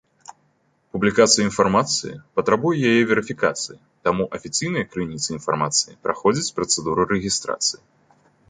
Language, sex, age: Belarusian, male, 19-29